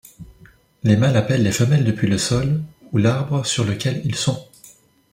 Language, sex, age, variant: French, male, 19-29, Français de métropole